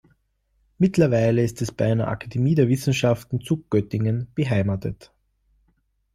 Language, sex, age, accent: German, male, 19-29, Österreichisches Deutsch